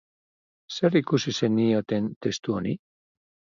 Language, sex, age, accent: Basque, male, 50-59, Mendebalekoa (Araba, Bizkaia, Gipuzkoako mendebaleko herri batzuk)